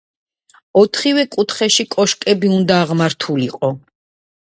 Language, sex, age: Georgian, female, 50-59